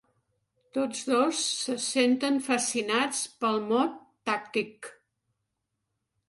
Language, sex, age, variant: Catalan, female, 60-69, Central